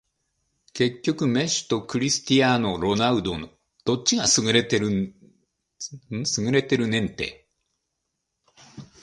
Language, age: Japanese, 50-59